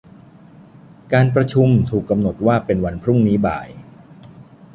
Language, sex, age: Thai, male, 40-49